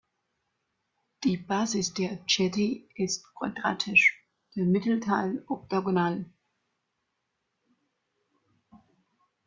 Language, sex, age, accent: German, female, 19-29, Deutschland Deutsch